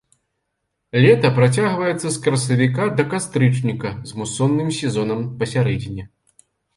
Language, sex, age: Belarusian, male, 40-49